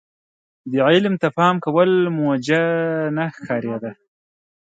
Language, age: Pashto, 19-29